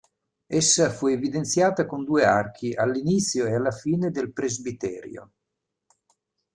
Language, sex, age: Italian, male, 60-69